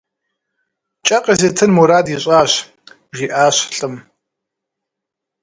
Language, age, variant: Kabardian, 30-39, Адыгэбзэ (Къэбэрдей, Кирил, псоми зэдай)